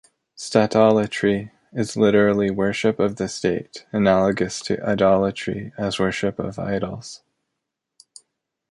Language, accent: English, United States English